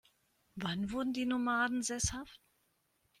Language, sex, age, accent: German, female, 50-59, Deutschland Deutsch